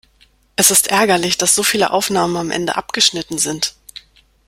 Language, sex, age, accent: German, female, 30-39, Deutschland Deutsch